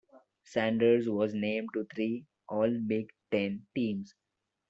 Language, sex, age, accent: English, male, 19-29, India and South Asia (India, Pakistan, Sri Lanka)